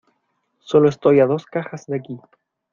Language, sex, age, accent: Spanish, male, 19-29, Chileno: Chile, Cuyo